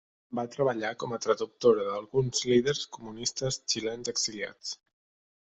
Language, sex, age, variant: Catalan, male, 19-29, Central